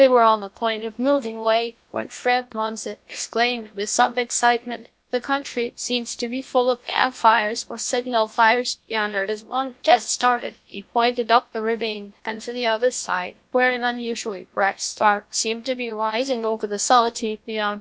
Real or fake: fake